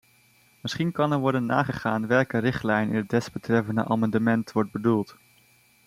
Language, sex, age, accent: Dutch, male, 19-29, Nederlands Nederlands